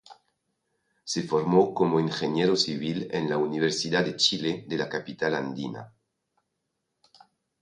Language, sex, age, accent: Spanish, male, 40-49, España: Centro-Sur peninsular (Madrid, Toledo, Castilla-La Mancha)